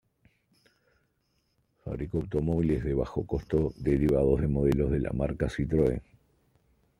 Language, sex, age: Spanish, male, 30-39